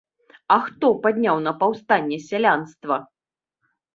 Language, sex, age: Belarusian, female, 30-39